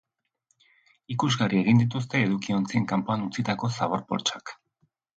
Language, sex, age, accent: Basque, male, 40-49, Erdialdekoa edo Nafarra (Gipuzkoa, Nafarroa)